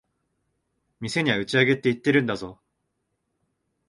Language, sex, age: Japanese, male, 19-29